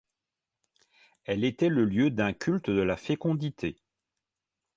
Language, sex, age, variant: French, male, 50-59, Français de métropole